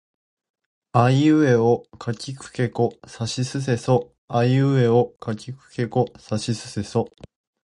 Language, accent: Japanese, 関東